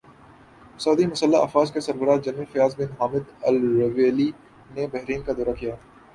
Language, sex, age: Urdu, male, 19-29